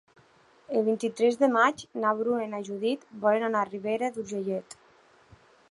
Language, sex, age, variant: Catalan, female, 19-29, Nord-Occidental